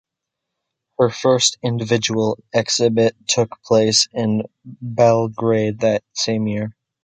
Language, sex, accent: English, male, United States English